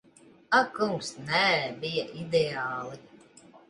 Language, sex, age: Latvian, female, 30-39